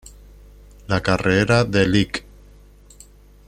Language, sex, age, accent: Spanish, male, 50-59, España: Sur peninsular (Andalucia, Extremadura, Murcia)